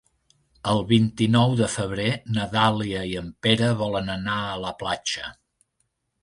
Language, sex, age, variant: Catalan, male, 70-79, Central